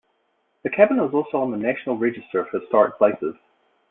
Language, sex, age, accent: English, male, 40-49, New Zealand English